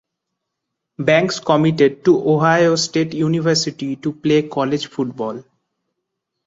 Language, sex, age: English, male, 19-29